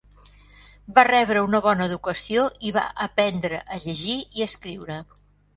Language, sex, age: Catalan, female, 70-79